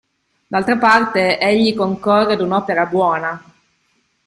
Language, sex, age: Italian, female, 30-39